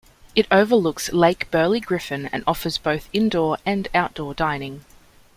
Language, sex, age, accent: English, female, 19-29, Australian English